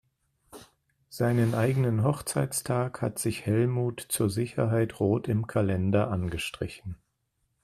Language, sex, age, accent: German, male, 50-59, Deutschland Deutsch